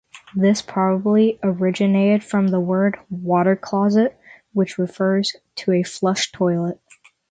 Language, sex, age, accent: English, male, under 19, United States English